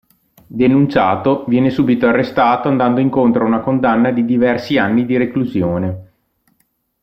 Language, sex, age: Italian, male, 30-39